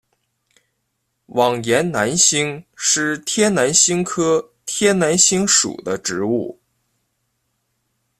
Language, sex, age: Chinese, male, 19-29